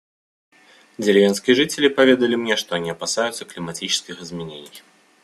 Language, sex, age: Russian, male, 19-29